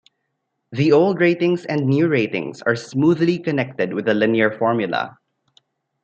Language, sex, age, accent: English, male, 19-29, Filipino